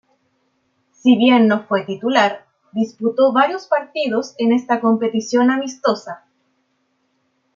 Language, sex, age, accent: Spanish, female, 30-39, Chileno: Chile, Cuyo